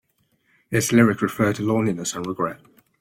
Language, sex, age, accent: English, male, under 19, England English